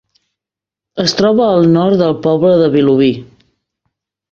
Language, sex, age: Catalan, female, 40-49